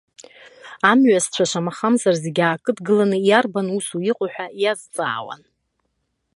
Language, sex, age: Abkhazian, female, 40-49